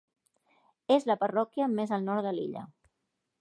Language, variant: Catalan, Central